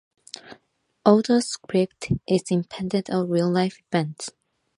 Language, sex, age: English, female, 19-29